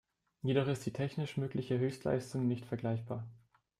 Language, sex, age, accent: German, male, 19-29, Deutschland Deutsch